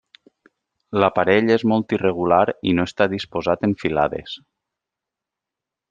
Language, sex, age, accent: Catalan, male, 30-39, valencià